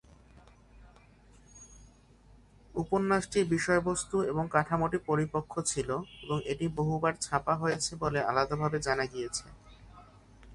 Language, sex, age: Bengali, male, 19-29